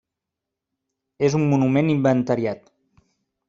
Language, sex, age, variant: Catalan, male, 30-39, Central